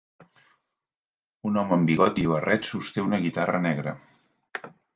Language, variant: Catalan, Central